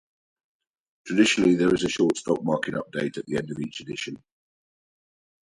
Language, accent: English, England English